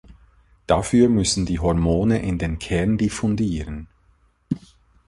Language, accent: German, Schweizerdeutsch